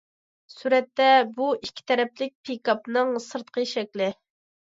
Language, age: Uyghur, 30-39